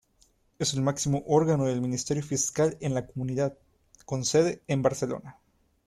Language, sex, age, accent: Spanish, male, 19-29, México